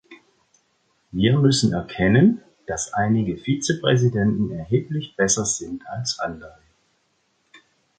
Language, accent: German, Deutschland Deutsch